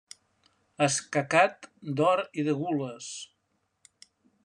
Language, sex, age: Catalan, male, 70-79